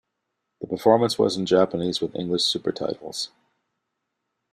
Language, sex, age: English, male, 50-59